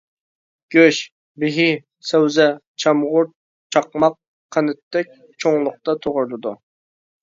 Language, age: Uyghur, 19-29